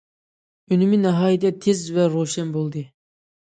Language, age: Uyghur, 19-29